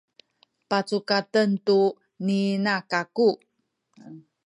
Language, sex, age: Sakizaya, female, 50-59